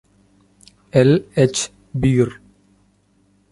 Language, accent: English, India and South Asia (India, Pakistan, Sri Lanka)